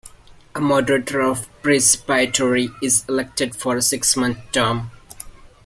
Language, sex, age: English, male, 19-29